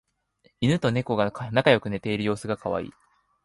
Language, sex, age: Japanese, male, 19-29